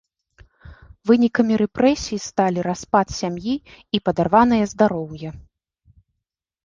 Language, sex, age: Belarusian, female, 19-29